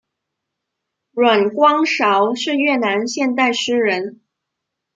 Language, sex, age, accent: Chinese, female, 19-29, 出生地：广东省